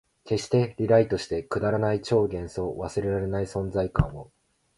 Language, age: Japanese, 19-29